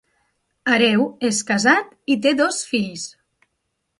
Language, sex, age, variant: Catalan, female, 30-39, Central